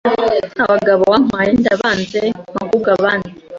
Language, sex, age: Kinyarwanda, female, 19-29